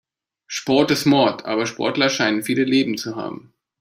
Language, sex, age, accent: German, male, 30-39, Deutschland Deutsch